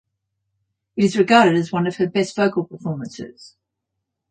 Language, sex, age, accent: English, female, 60-69, Australian English